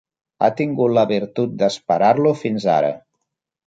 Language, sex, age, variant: Catalan, male, 40-49, Central